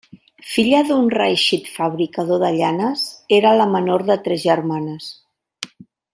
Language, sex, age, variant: Catalan, female, 50-59, Central